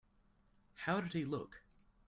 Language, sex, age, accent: English, male, 19-29, Australian English